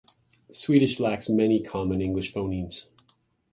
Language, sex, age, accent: English, male, 40-49, United States English